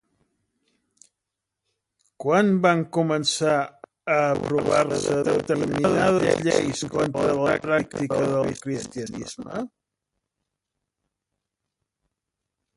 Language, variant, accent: Catalan, Central, central